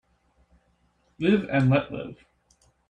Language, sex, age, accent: English, male, 19-29, United States English